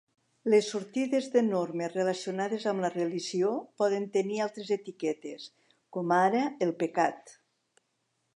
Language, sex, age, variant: Catalan, female, 60-69, Central